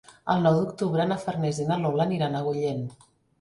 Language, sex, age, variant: Catalan, female, 50-59, Central